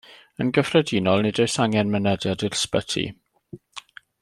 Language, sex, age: Welsh, male, 50-59